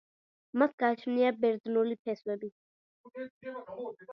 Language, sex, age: Georgian, female, under 19